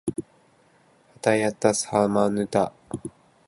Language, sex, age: Japanese, male, 19-29